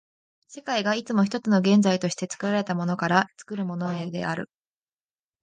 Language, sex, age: Japanese, female, under 19